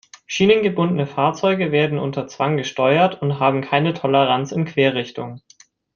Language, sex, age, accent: German, male, 19-29, Deutschland Deutsch